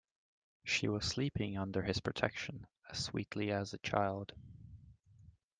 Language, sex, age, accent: English, male, 19-29, England English